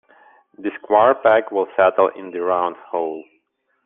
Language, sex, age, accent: English, male, 30-39, United States English